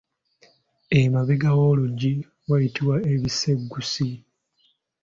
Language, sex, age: Ganda, male, 19-29